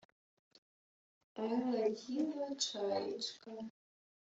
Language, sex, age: Ukrainian, female, 19-29